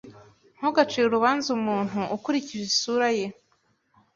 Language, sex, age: Kinyarwanda, female, 19-29